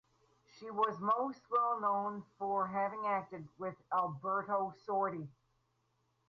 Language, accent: English, Canadian English